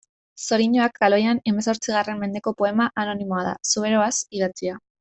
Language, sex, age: Basque, female, 19-29